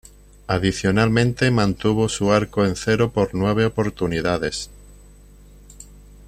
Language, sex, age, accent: Spanish, male, 50-59, España: Sur peninsular (Andalucia, Extremadura, Murcia)